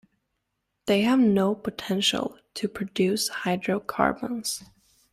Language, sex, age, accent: English, female, 19-29, England English